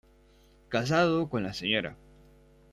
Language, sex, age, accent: Spanish, male, under 19, Rioplatense: Argentina, Uruguay, este de Bolivia, Paraguay